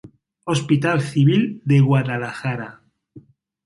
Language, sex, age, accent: Spanish, male, 40-49, España: Centro-Sur peninsular (Madrid, Toledo, Castilla-La Mancha)